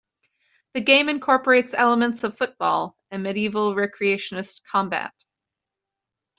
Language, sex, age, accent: English, female, 30-39, United States English